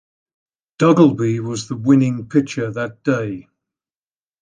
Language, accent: English, England English